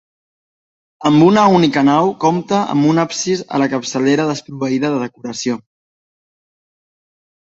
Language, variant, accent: Catalan, Central, central